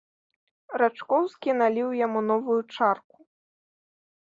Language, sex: Belarusian, female